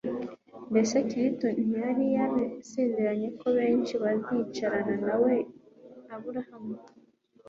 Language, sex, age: Kinyarwanda, female, 19-29